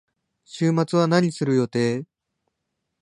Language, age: Japanese, 19-29